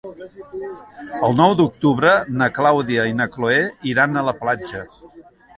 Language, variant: Catalan, Central